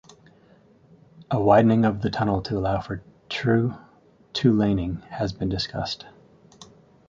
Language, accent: English, United States English